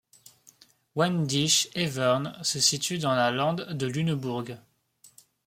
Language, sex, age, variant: French, male, 19-29, Français de métropole